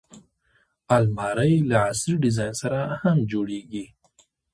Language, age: Pashto, 30-39